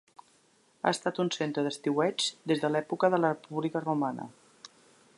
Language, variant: Catalan, Central